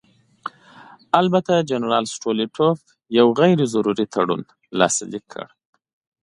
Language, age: Pashto, 30-39